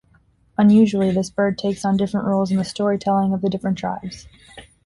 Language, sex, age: English, female, 19-29